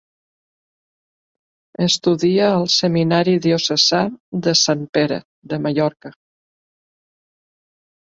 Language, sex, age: Catalan, female, 50-59